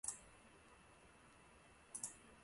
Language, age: Chinese, 19-29